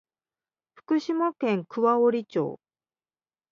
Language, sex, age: Japanese, female, 40-49